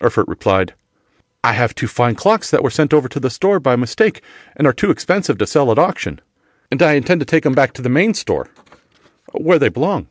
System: none